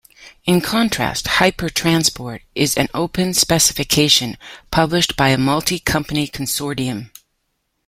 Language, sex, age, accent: English, female, 50-59, Canadian English